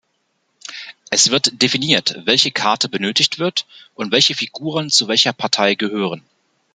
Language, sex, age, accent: German, male, 40-49, Deutschland Deutsch